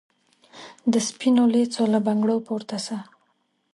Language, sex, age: Pashto, female, 19-29